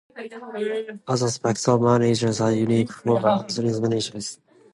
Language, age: English, 19-29